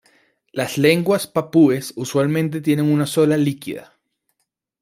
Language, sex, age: Spanish, male, 19-29